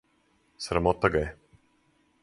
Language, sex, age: Serbian, male, 50-59